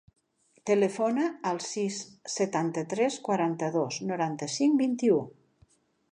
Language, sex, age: Catalan, female, 60-69